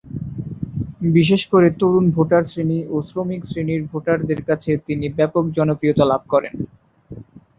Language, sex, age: Bengali, male, 19-29